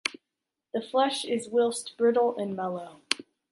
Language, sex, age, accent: English, female, 19-29, United States English